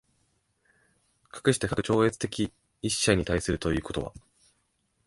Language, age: Japanese, 19-29